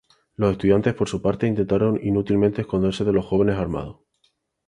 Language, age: Spanish, 19-29